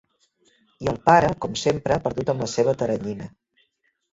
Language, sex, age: Catalan, female, 60-69